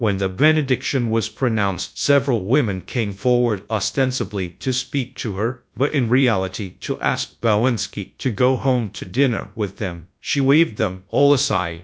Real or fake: fake